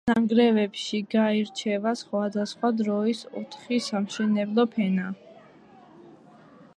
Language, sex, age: Georgian, female, 19-29